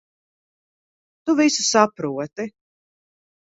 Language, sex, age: Latvian, female, 19-29